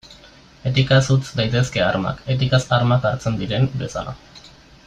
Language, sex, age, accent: Basque, male, 19-29, Mendebalekoa (Araba, Bizkaia, Gipuzkoako mendebaleko herri batzuk)